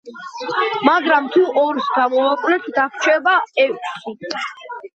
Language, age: Georgian, under 19